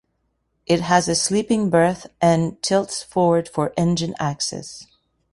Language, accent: English, Canadian English